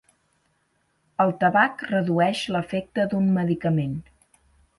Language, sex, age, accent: Catalan, female, 30-39, gironí